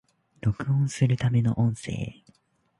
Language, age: Japanese, 19-29